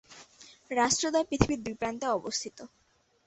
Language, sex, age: Bengali, female, 19-29